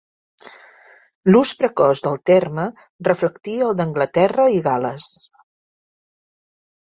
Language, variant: Catalan, Central